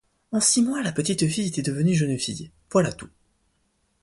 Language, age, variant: French, 19-29, Français de métropole